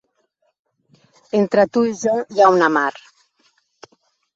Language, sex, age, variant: Catalan, female, 40-49, Central